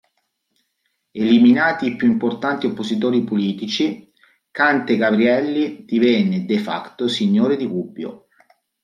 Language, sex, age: Italian, male, 40-49